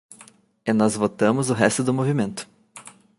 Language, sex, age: Portuguese, male, 19-29